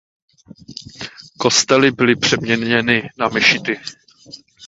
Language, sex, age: Czech, male, 30-39